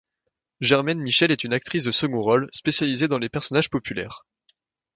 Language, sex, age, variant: French, male, 19-29, Français de métropole